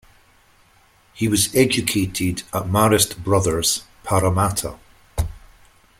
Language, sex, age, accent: English, male, 50-59, Scottish English